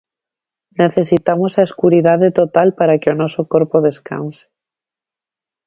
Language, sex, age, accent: Galician, female, 30-39, Normativo (estándar)